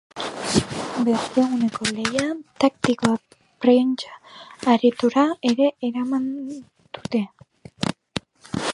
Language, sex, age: Basque, female, under 19